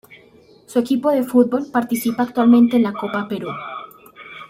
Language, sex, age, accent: Spanish, female, under 19, Andino-Pacífico: Colombia, Perú, Ecuador, oeste de Bolivia y Venezuela andina